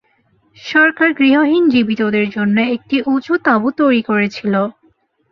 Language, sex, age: Bengali, female, 19-29